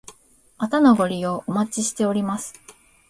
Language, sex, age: Japanese, female, 19-29